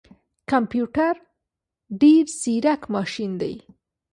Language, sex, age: Pashto, female, 40-49